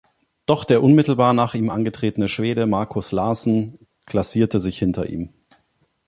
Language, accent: German, Deutschland Deutsch